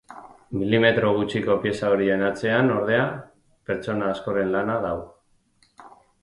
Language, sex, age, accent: Basque, male, 40-49, Mendebalekoa (Araba, Bizkaia, Gipuzkoako mendebaleko herri batzuk)